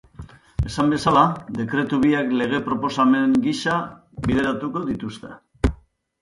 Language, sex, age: Basque, male, 50-59